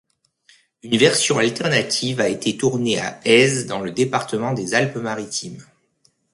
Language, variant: French, Français de métropole